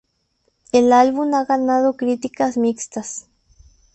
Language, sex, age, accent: Spanish, male, 19-29, México